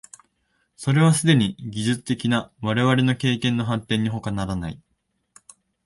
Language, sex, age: Japanese, male, 19-29